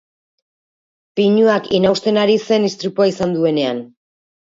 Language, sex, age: Basque, female, 40-49